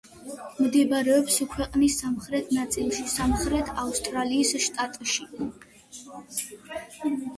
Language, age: Georgian, under 19